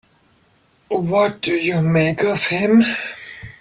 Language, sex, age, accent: English, male, 30-39, England English